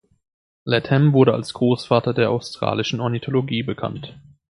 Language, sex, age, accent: German, male, 19-29, Deutschland Deutsch